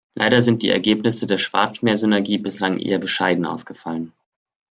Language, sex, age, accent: German, male, 19-29, Deutschland Deutsch